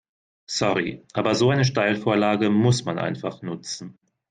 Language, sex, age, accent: German, male, 30-39, Deutschland Deutsch